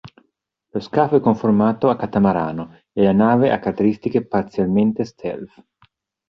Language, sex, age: Italian, male, 40-49